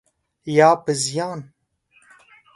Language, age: Pashto, under 19